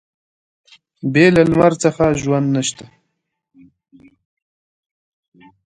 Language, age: Pashto, 19-29